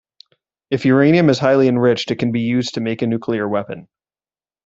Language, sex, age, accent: English, male, 30-39, Canadian English